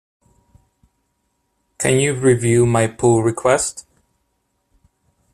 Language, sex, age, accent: English, male, 30-39, United States English